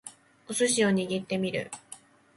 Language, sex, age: Japanese, female, 19-29